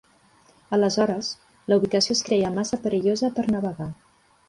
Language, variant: Catalan, Central